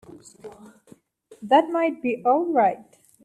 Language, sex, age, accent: English, female, 19-29, United States English